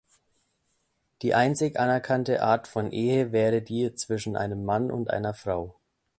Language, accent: German, Deutschland Deutsch